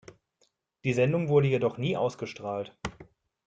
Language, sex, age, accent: German, male, 30-39, Deutschland Deutsch